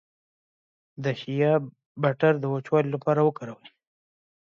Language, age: Pashto, 19-29